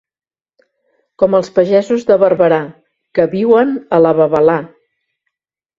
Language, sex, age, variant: Catalan, female, 60-69, Central